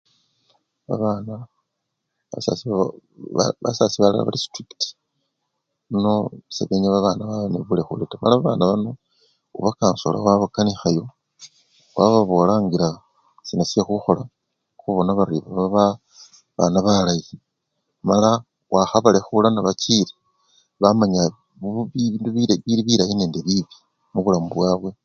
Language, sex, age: Luyia, male, 50-59